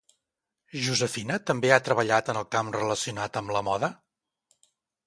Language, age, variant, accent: Catalan, 50-59, Central, central